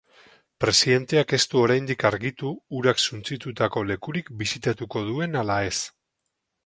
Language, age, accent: Basque, under 19, Mendebalekoa (Araba, Bizkaia, Gipuzkoako mendebaleko herri batzuk)